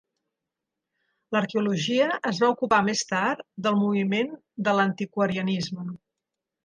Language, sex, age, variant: Catalan, female, 50-59, Central